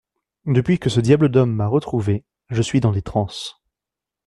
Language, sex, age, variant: French, male, 19-29, Français de métropole